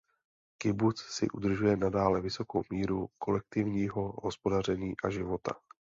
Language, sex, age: Czech, male, 30-39